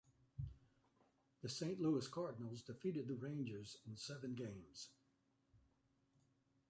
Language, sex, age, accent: English, male, 70-79, United States English